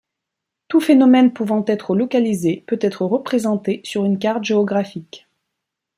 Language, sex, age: French, female, 30-39